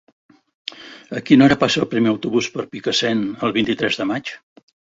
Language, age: Catalan, 70-79